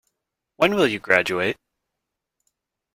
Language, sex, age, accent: English, male, 19-29, United States English